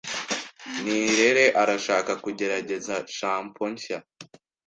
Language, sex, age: Kinyarwanda, male, under 19